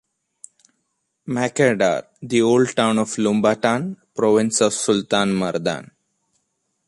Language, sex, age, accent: English, male, 30-39, India and South Asia (India, Pakistan, Sri Lanka)